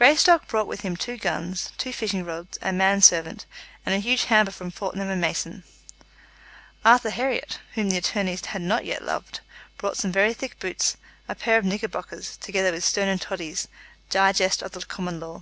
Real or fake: real